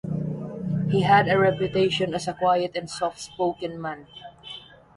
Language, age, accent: English, 19-29, Filipino